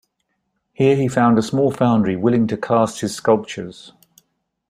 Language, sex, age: English, male, 60-69